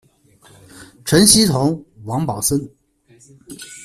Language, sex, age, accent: Chinese, male, 30-39, 出生地：江苏省